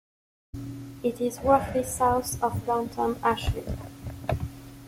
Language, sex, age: English, female, 19-29